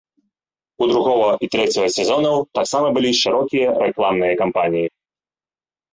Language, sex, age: Belarusian, male, 19-29